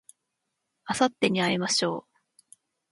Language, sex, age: Japanese, female, 19-29